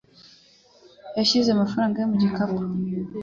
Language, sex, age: Kinyarwanda, female, 19-29